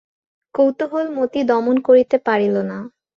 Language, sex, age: Bengali, female, 19-29